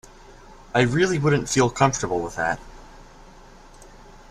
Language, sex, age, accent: English, male, under 19, United States English